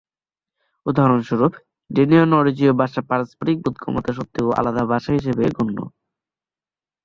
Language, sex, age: Bengali, male, under 19